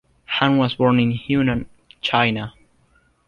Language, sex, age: English, male, under 19